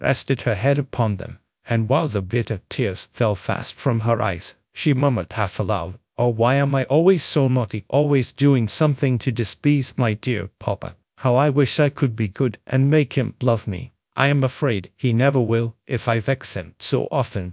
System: TTS, GradTTS